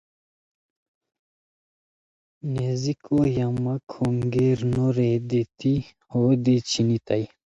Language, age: Khowar, 19-29